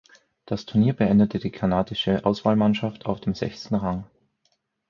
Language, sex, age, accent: German, male, 30-39, Österreichisches Deutsch